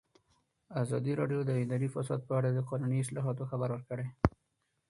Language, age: Pashto, 19-29